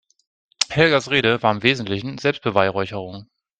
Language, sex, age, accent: German, male, 30-39, Deutschland Deutsch